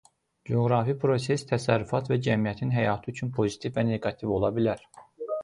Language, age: Azerbaijani, 30-39